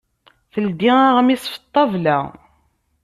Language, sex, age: Kabyle, female, 30-39